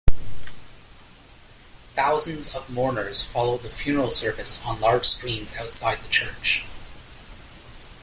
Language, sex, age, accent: English, male, 30-39, Canadian English